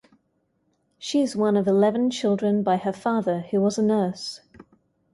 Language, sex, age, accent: English, female, 30-39, England English